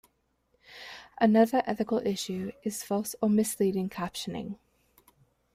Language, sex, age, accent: English, female, 19-29, England English